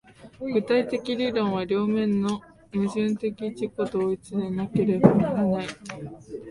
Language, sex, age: Japanese, female, 19-29